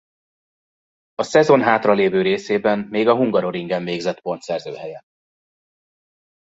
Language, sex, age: Hungarian, male, 30-39